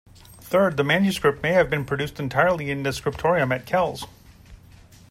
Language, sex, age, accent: English, male, 40-49, United States English